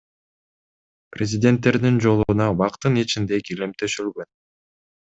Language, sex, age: Kyrgyz, male, 19-29